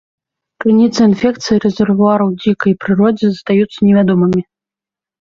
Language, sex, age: Belarusian, female, 19-29